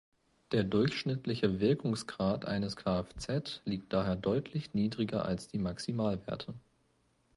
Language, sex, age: German, male, 19-29